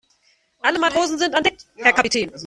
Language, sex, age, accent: German, female, 19-29, Deutschland Deutsch